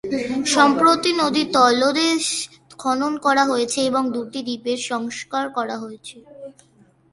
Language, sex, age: Bengali, female, under 19